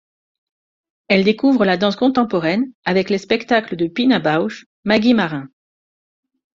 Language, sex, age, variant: French, female, 40-49, Français de métropole